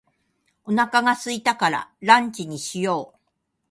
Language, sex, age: Japanese, female, 60-69